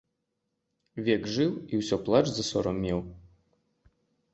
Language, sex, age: Belarusian, male, 30-39